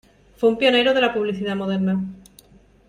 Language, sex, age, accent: Spanish, female, 30-39, España: Sur peninsular (Andalucia, Extremadura, Murcia)